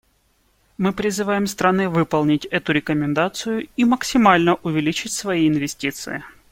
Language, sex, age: Russian, male, 19-29